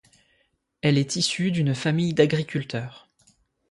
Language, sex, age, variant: French, male, 19-29, Français de métropole